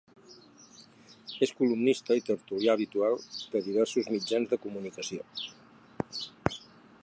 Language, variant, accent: Catalan, Central, central